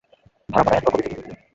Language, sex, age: Bengali, male, 19-29